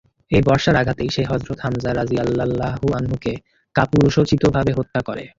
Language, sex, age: Bengali, male, 19-29